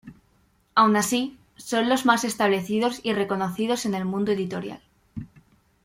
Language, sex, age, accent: Spanish, female, under 19, España: Norte peninsular (Asturias, Castilla y León, Cantabria, País Vasco, Navarra, Aragón, La Rioja, Guadalajara, Cuenca)